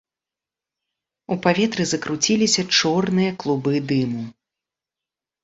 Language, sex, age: Belarusian, female, 30-39